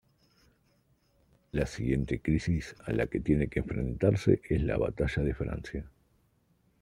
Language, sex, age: Spanish, male, 30-39